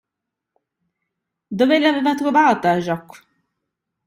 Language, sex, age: Italian, female, 30-39